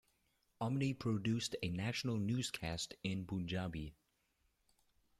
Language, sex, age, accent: English, male, 19-29, United States English